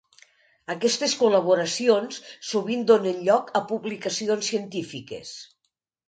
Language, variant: Catalan, Nord-Occidental